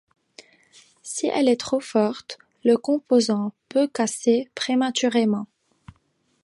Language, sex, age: French, female, 19-29